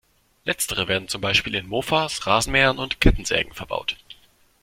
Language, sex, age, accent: German, male, 19-29, Deutschland Deutsch